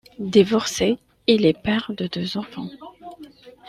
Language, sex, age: French, female, 19-29